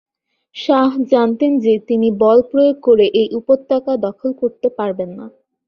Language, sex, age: Bengali, female, 19-29